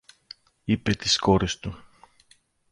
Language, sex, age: Greek, male, 30-39